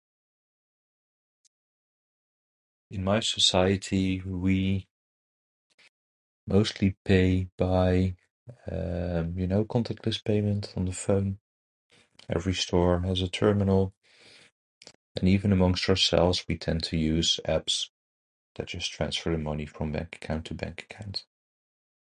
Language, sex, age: English, male, 30-39